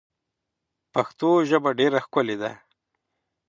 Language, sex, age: Pashto, male, 30-39